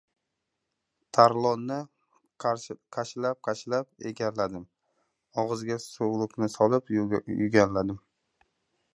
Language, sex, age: Uzbek, male, 19-29